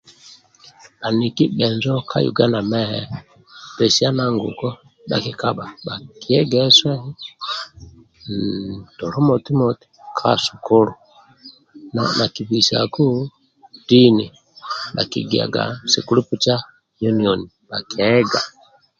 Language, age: Amba (Uganda), 30-39